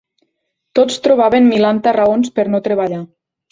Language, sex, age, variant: Catalan, female, 19-29, Nord-Occidental